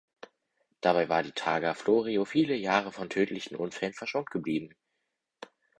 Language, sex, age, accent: German, male, 19-29, Deutschland Deutsch